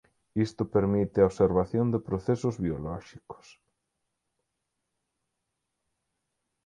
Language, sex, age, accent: Galician, male, 30-39, Atlántico (seseo e gheada)